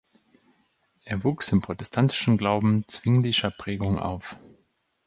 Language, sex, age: German, male, 30-39